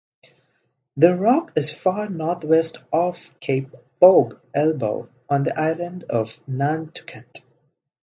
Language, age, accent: English, 19-29, India and South Asia (India, Pakistan, Sri Lanka)